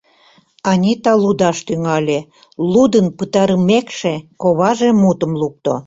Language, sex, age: Mari, female, 70-79